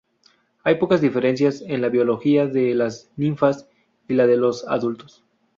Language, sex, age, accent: Spanish, male, 19-29, México